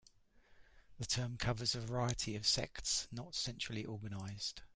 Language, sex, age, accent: English, male, 50-59, England English